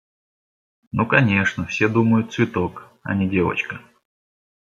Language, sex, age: Russian, male, 30-39